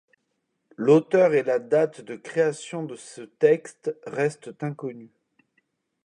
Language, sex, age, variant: French, male, 30-39, Français de métropole